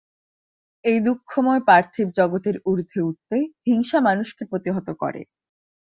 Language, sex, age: Bengali, female, 19-29